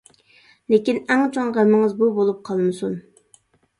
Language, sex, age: Uyghur, female, 30-39